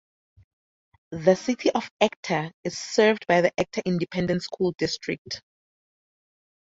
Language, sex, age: English, female, 19-29